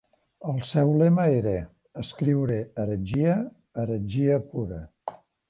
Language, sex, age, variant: Catalan, male, 60-69, Central